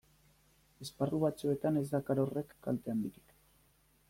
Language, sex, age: Basque, male, 19-29